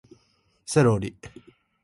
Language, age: Japanese, under 19